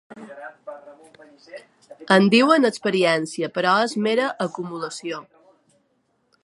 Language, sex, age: Catalan, female, 40-49